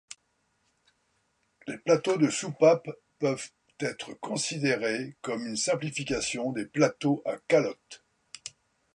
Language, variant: French, Français de métropole